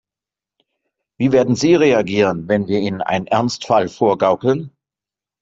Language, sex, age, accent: German, male, 50-59, Deutschland Deutsch